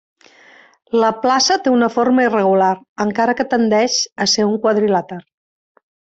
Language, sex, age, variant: Catalan, female, 50-59, Central